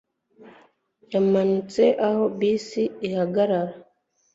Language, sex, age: Kinyarwanda, female, 19-29